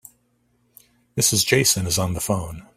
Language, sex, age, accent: English, male, 60-69, United States English